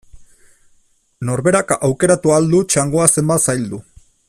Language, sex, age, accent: Basque, male, 40-49, Erdialdekoa edo Nafarra (Gipuzkoa, Nafarroa)